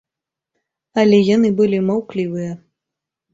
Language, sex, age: Belarusian, female, under 19